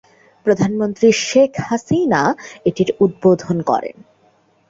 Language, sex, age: Bengali, female, 19-29